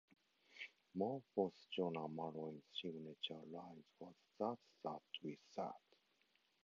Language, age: English, 50-59